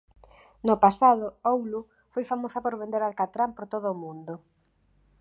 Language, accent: Galician, Normativo (estándar)